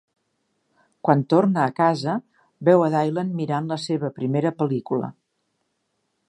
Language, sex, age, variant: Catalan, female, 60-69, Septentrional